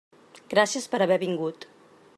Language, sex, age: Catalan, female, 40-49